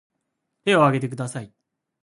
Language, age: Japanese, 19-29